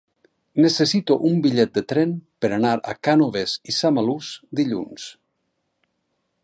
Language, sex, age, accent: Catalan, male, 50-59, valencià